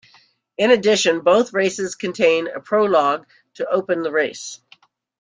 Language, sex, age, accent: English, female, 60-69, United States English